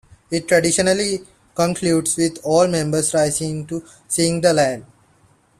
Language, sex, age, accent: English, male, 19-29, India and South Asia (India, Pakistan, Sri Lanka)